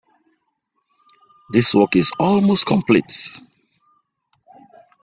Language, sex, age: English, male, 50-59